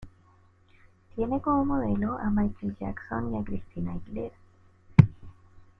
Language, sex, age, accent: Spanish, female, 30-39, Chileno: Chile, Cuyo